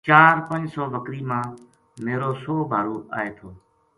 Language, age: Gujari, 40-49